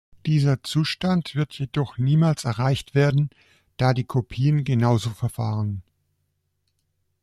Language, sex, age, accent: German, male, 40-49, Deutschland Deutsch